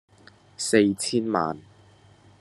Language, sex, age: Cantonese, male, under 19